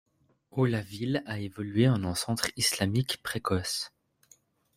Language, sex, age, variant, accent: French, male, 19-29, Français d'Europe, Français de Suisse